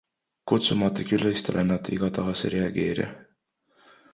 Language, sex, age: Estonian, male, 19-29